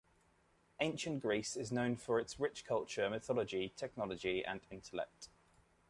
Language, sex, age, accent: English, male, 30-39, England English